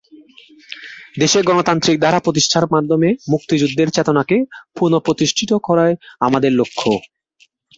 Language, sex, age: Bengali, male, 19-29